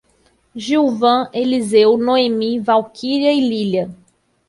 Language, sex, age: Portuguese, female, 30-39